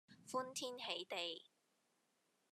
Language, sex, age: Cantonese, female, 30-39